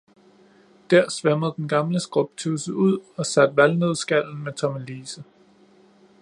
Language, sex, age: Danish, male, 30-39